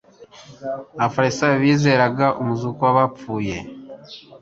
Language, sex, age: Kinyarwanda, male, 40-49